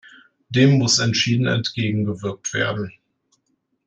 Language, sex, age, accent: German, male, 19-29, Deutschland Deutsch